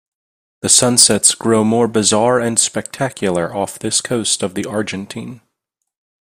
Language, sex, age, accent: English, male, 30-39, United States English